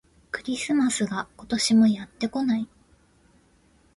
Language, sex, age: Japanese, female, 30-39